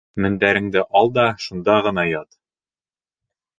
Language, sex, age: Bashkir, male, under 19